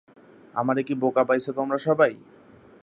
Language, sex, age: Bengali, male, 19-29